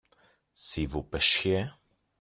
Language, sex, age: French, male, 30-39